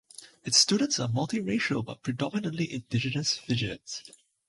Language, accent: English, Malaysian English